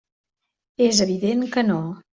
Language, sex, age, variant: Catalan, female, 50-59, Central